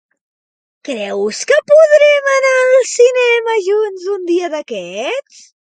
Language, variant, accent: Catalan, Central, central; septentrional